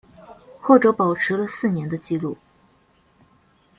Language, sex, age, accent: Chinese, female, 19-29, 出生地：黑龙江省